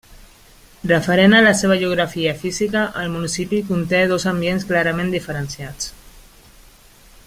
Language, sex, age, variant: Catalan, female, 30-39, Central